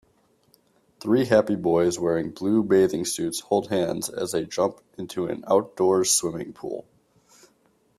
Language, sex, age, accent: English, male, 19-29, United States English